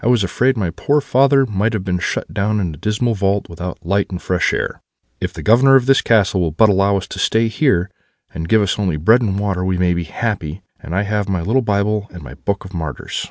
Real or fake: real